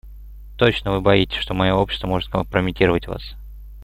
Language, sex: Russian, male